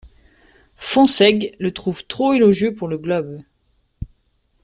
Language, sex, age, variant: French, female, 30-39, Français de métropole